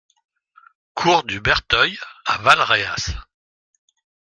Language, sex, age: French, male, 60-69